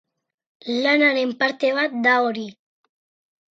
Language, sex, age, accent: Basque, female, under 19, Erdialdekoa edo Nafarra (Gipuzkoa, Nafarroa)